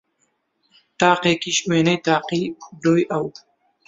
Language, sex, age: Central Kurdish, male, 19-29